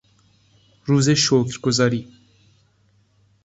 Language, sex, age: Persian, male, 19-29